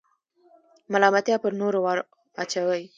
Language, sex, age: Pashto, female, 19-29